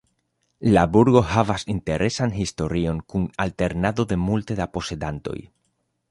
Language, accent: Esperanto, Internacia